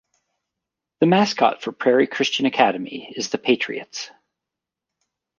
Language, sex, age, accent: English, male, 40-49, United States English